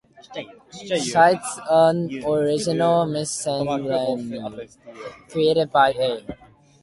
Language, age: English, under 19